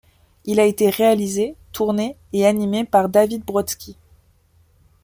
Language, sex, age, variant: French, female, 19-29, Français de métropole